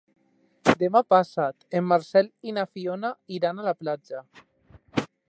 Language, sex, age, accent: Catalan, male, 19-29, valencià